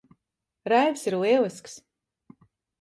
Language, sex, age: Latvian, female, 30-39